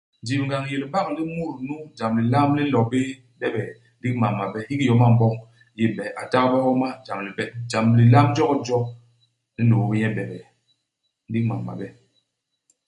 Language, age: Basaa, 40-49